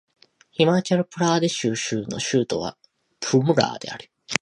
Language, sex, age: Japanese, male, 19-29